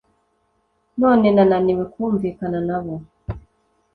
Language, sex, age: Kinyarwanda, female, 19-29